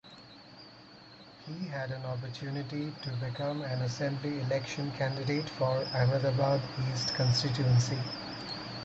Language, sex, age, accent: English, male, 30-39, India and South Asia (India, Pakistan, Sri Lanka)